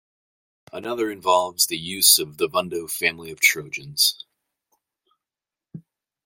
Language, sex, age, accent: English, male, 30-39, United States English